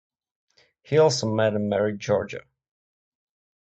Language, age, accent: English, 19-29, Czech